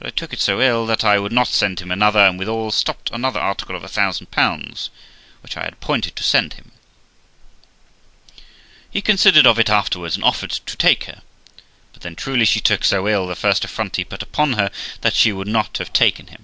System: none